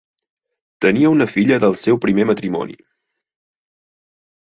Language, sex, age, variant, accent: Catalan, male, 19-29, Central, gironí; Garrotxi